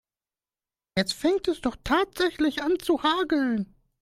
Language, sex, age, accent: German, male, 19-29, Deutschland Deutsch